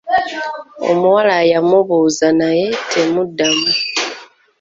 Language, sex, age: Ganda, female, 19-29